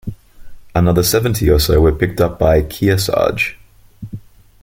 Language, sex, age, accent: English, male, 19-29, Australian English